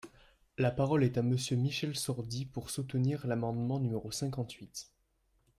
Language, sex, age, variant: French, male, 19-29, Français de métropole